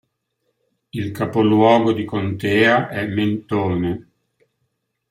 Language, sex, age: Italian, male, 60-69